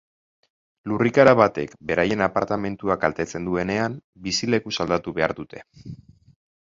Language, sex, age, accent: Basque, male, 30-39, Mendebalekoa (Araba, Bizkaia, Gipuzkoako mendebaleko herri batzuk)